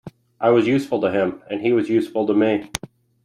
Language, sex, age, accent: English, male, 30-39, United States English